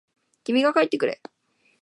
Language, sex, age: Japanese, female, 19-29